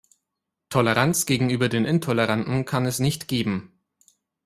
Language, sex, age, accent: German, male, 19-29, Deutschland Deutsch